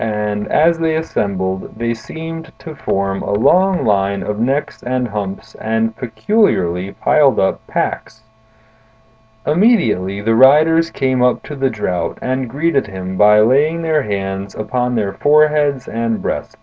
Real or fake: real